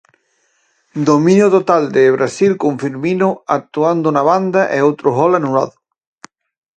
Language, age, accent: Galician, 50-59, Atlántico (seseo e gheada)